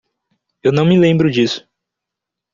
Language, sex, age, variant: Portuguese, male, 19-29, Portuguese (Brasil)